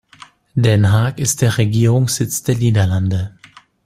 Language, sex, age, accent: German, male, 40-49, Deutschland Deutsch